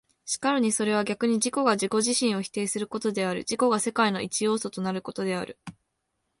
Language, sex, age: Japanese, female, under 19